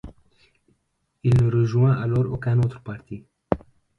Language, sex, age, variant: French, male, 19-29, Français de métropole